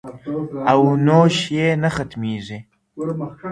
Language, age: Pashto, under 19